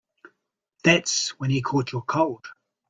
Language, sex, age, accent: English, male, 60-69, New Zealand English